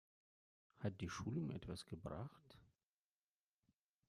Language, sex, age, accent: German, male, 40-49, Russisch Deutsch